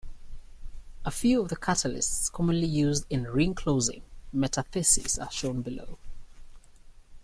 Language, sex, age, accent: English, male, 19-29, England English